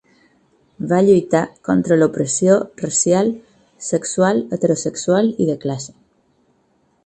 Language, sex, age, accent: Catalan, female, 40-49, mallorquí